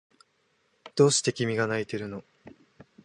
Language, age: Japanese, 19-29